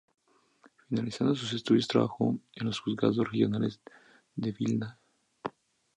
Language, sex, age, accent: Spanish, male, 19-29, México